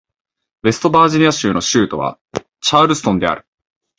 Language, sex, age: Japanese, male, 19-29